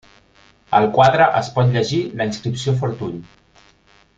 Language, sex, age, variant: Catalan, male, 40-49, Central